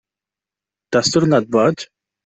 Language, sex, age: Catalan, male, 19-29